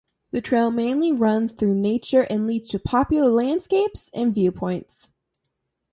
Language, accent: English, United States English